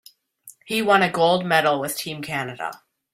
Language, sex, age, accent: English, male, under 19, United States English